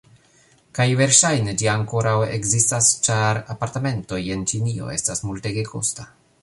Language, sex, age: Esperanto, male, 40-49